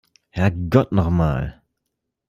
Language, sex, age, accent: German, male, 30-39, Deutschland Deutsch